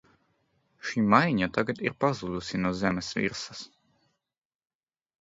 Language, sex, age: Latvian, male, 19-29